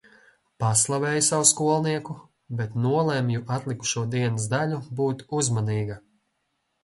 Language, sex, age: Latvian, male, 30-39